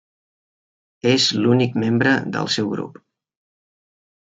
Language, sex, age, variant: Catalan, male, 30-39, Central